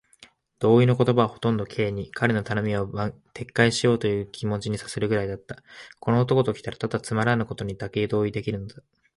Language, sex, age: Japanese, male, 19-29